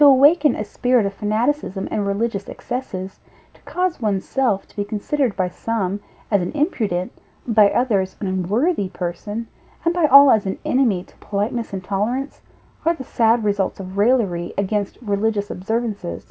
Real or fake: real